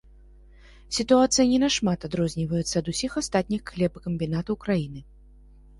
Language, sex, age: Belarusian, female, 30-39